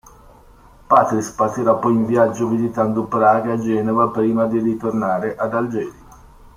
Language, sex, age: Italian, male, 40-49